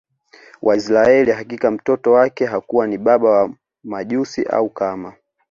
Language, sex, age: Swahili, male, 19-29